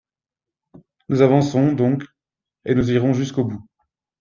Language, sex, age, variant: French, male, 30-39, Français de métropole